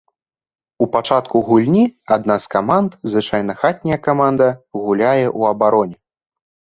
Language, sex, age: Belarusian, male, under 19